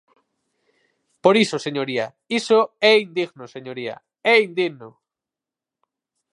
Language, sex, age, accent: Galician, male, 19-29, Central (gheada)